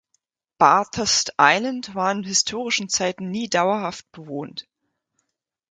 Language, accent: German, Deutschland Deutsch